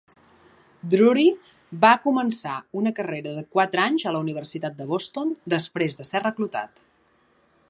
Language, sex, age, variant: Catalan, female, 40-49, Central